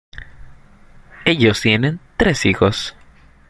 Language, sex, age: Spanish, male, under 19